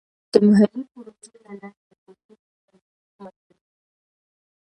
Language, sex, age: Pashto, female, 19-29